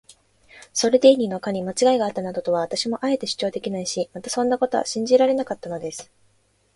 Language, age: Japanese, 19-29